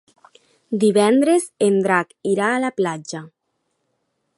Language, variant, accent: Catalan, Nord-Occidental, central